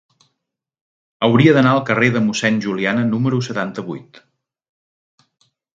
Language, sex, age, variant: Catalan, male, 40-49, Central